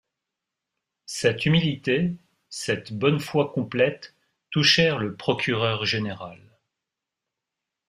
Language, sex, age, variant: French, male, 50-59, Français de métropole